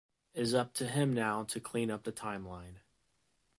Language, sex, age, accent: English, male, 30-39, United States English